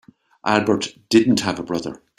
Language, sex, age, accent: English, male, 60-69, Irish English